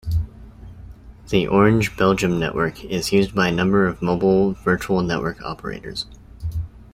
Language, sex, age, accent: English, male, 19-29, United States English